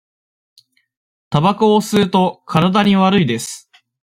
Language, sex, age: Japanese, male, 30-39